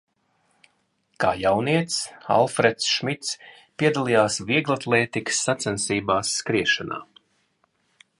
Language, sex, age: Latvian, male, 40-49